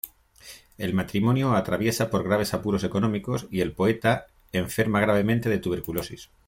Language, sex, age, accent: Spanish, male, 50-59, España: Centro-Sur peninsular (Madrid, Toledo, Castilla-La Mancha)